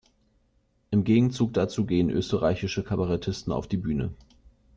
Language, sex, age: German, male, 19-29